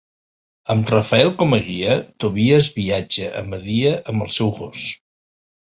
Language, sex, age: Catalan, male, 50-59